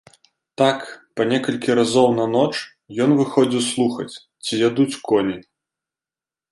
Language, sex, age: Belarusian, male, 19-29